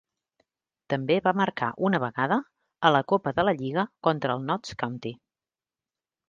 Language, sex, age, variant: Catalan, female, 40-49, Central